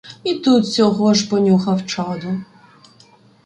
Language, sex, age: Ukrainian, female, 19-29